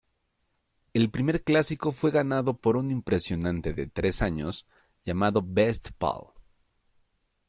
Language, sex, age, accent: Spanish, male, 19-29, México